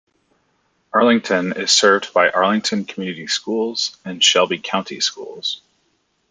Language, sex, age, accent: English, male, 30-39, United States English